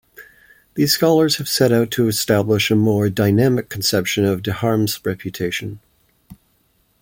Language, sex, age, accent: English, male, 50-59, Canadian English